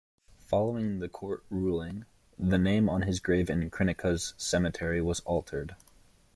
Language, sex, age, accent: English, male, 19-29, United States English